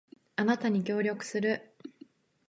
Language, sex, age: Japanese, female, 19-29